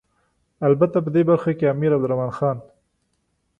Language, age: Pashto, 30-39